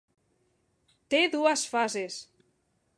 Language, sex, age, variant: Catalan, female, 40-49, Central